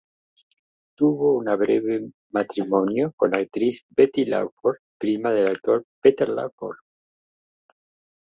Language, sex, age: Spanish, male, 60-69